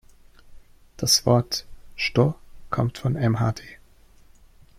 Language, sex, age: German, male, 19-29